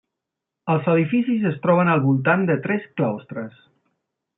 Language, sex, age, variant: Catalan, male, 40-49, Central